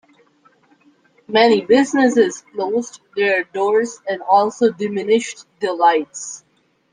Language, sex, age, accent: English, female, 19-29, India and South Asia (India, Pakistan, Sri Lanka)